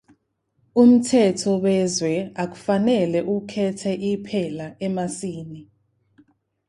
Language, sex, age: Zulu, female, 19-29